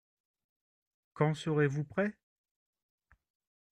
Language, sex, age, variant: French, male, 30-39, Français de métropole